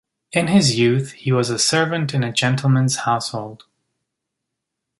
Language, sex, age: English, male, 19-29